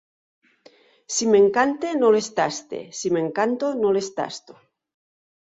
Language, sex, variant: Catalan, female, Nord-Occidental